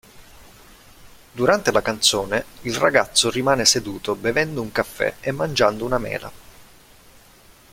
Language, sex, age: Italian, male, 30-39